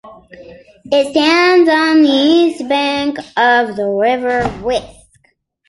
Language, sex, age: English, male, 19-29